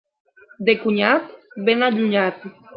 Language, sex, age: Catalan, female, 30-39